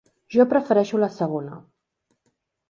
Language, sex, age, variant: Catalan, female, 40-49, Central